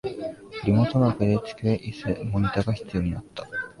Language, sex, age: Japanese, male, 19-29